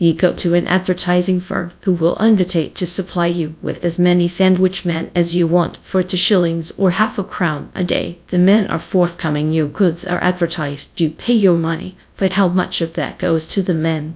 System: TTS, GradTTS